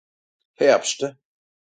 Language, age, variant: Swiss German, 40-49, Nordniederàlemmànisch (Rishoffe, Zàwere, Bùsswìller, Hawenau, Brüemt, Stroossbùri, Molse, Dàmbàch, Schlettstàtt, Pfàlzbùri usw.)